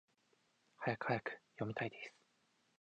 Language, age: Japanese, 19-29